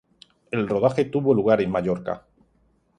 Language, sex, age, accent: Spanish, male, 40-49, España: Sur peninsular (Andalucia, Extremadura, Murcia)